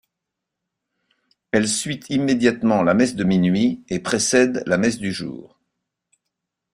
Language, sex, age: French, male, 60-69